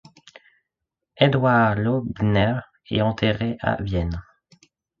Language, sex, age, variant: French, male, under 19, Français de métropole